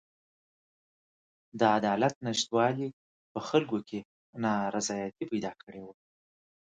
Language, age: Pashto, 30-39